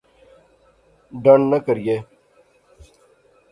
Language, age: Pahari-Potwari, 40-49